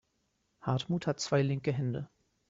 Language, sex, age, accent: German, male, 19-29, Deutschland Deutsch